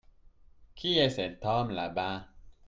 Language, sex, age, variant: French, male, 30-39, Français de métropole